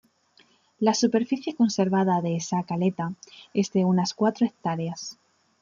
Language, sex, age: Spanish, female, 19-29